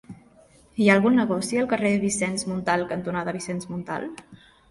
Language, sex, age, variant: Catalan, female, 19-29, Central